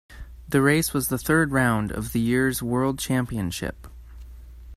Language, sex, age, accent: English, male, 19-29, United States English